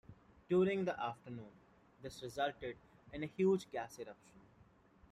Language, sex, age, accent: English, male, 19-29, India and South Asia (India, Pakistan, Sri Lanka)